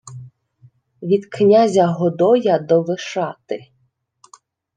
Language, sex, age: Ukrainian, female, 30-39